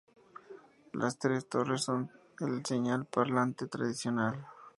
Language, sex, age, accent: Spanish, male, 19-29, México